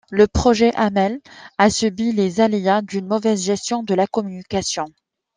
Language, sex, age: French, female, 30-39